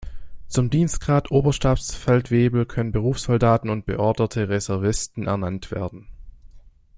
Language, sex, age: German, male, 19-29